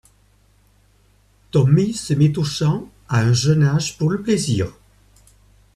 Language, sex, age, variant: French, male, 70-79, Français de métropole